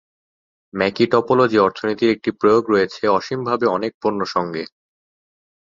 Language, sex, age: Bengali, male, 19-29